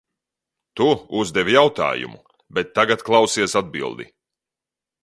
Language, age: Latvian, 30-39